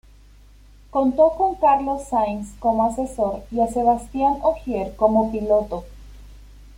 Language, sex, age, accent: Spanish, female, 30-39, Andino-Pacífico: Colombia, Perú, Ecuador, oeste de Bolivia y Venezuela andina